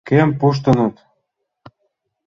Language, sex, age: Mari, male, 40-49